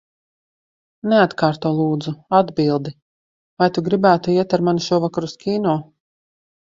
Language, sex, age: Latvian, female, 30-39